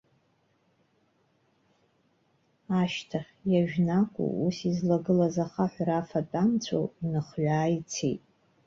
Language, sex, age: Abkhazian, female, 40-49